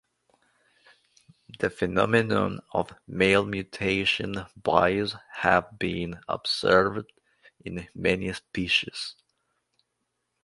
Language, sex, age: English, male, 19-29